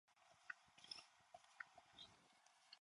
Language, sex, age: English, female, 19-29